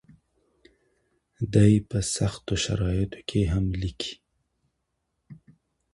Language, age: Pashto, 30-39